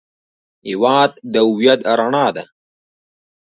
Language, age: Pashto, 19-29